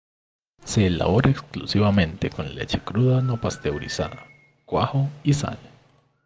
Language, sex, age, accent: Spanish, male, 19-29, Andino-Pacífico: Colombia, Perú, Ecuador, oeste de Bolivia y Venezuela andina